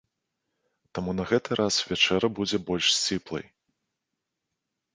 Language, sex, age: Belarusian, male, 40-49